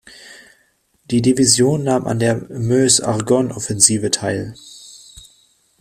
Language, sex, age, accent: German, male, 30-39, Deutschland Deutsch